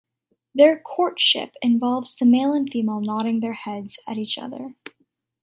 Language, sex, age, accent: English, female, under 19, United States English